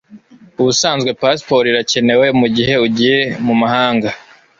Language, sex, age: Kinyarwanda, male, 30-39